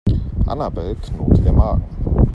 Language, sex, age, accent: German, male, 40-49, Deutschland Deutsch